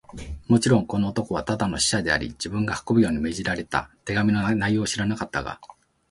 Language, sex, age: Japanese, male, 40-49